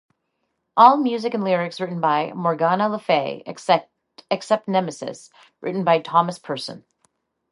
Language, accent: English, United States English; Canadian English